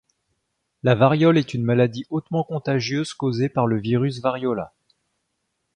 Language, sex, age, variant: French, male, 30-39, Français de métropole